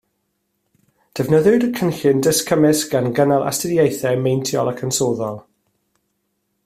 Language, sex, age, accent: Welsh, male, 30-39, Y Deyrnas Unedig Cymraeg